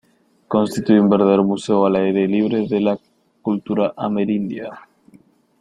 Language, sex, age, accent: Spanish, male, 19-29, América central